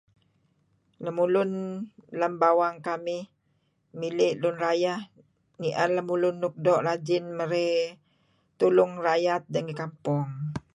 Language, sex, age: Kelabit, female, 60-69